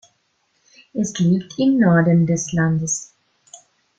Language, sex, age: German, female, 19-29